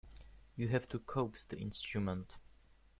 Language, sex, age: English, male, under 19